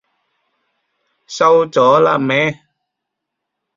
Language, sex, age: Cantonese, male, 30-39